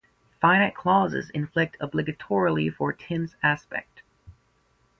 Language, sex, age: English, female, 19-29